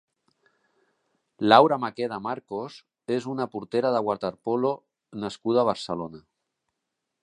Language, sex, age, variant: Catalan, male, 40-49, Central